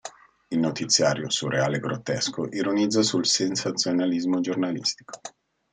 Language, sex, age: Italian, male, 40-49